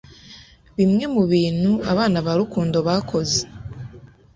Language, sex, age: Kinyarwanda, female, 19-29